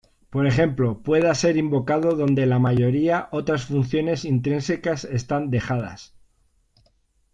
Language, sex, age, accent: Spanish, male, 40-49, España: Norte peninsular (Asturias, Castilla y León, Cantabria, País Vasco, Navarra, Aragón, La Rioja, Guadalajara, Cuenca)